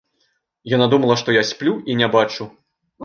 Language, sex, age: Belarusian, male, 30-39